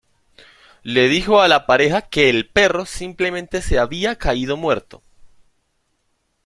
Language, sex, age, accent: Spanish, male, 19-29, Andino-Pacífico: Colombia, Perú, Ecuador, oeste de Bolivia y Venezuela andina